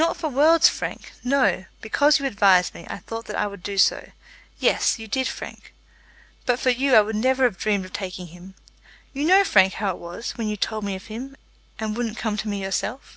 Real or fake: real